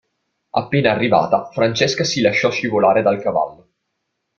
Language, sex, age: Italian, male, 19-29